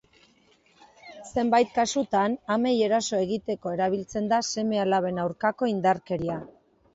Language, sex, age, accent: Basque, female, 40-49, Erdialdekoa edo Nafarra (Gipuzkoa, Nafarroa)